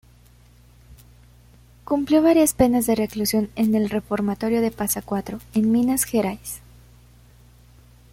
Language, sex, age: Spanish, female, 19-29